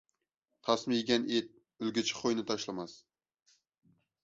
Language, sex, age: Uyghur, male, 19-29